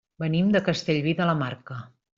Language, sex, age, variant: Catalan, female, 40-49, Central